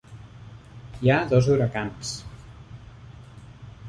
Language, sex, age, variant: Catalan, male, 40-49, Central